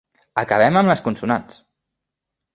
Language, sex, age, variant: Catalan, male, under 19, Nord-Occidental